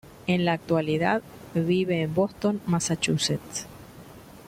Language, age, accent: Spanish, 50-59, Rioplatense: Argentina, Uruguay, este de Bolivia, Paraguay